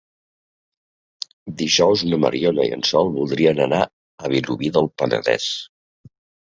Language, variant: Catalan, Central